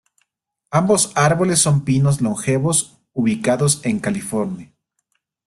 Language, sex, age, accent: Spanish, male, 30-39, México